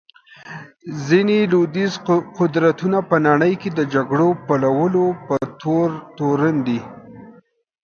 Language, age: Pashto, 30-39